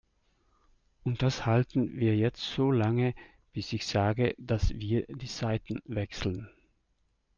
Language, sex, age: German, male, 50-59